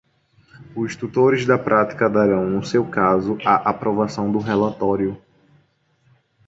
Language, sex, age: Portuguese, male, 19-29